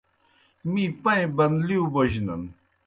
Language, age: Kohistani Shina, 60-69